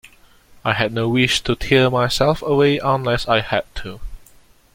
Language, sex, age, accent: English, male, 19-29, Singaporean English